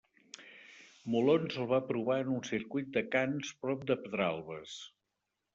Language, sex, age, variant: Catalan, male, 60-69, Septentrional